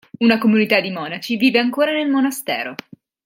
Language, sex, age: Italian, female, 30-39